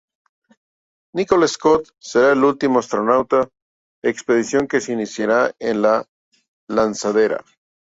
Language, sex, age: Spanish, male, 50-59